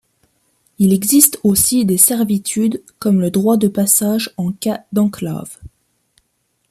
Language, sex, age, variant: French, female, 19-29, Français de métropole